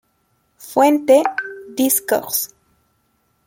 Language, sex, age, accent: Spanish, female, 19-29, Andino-Pacífico: Colombia, Perú, Ecuador, oeste de Bolivia y Venezuela andina